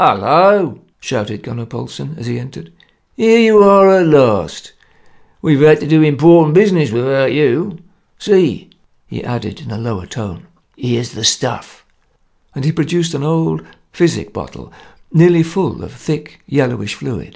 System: none